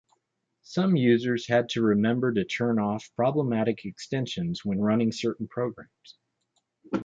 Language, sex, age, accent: English, male, 40-49, United States English